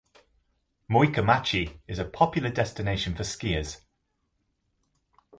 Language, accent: English, England English